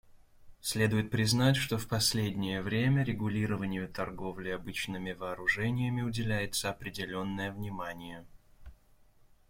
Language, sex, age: Russian, male, 30-39